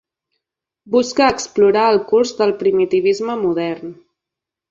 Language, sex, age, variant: Catalan, female, 30-39, Central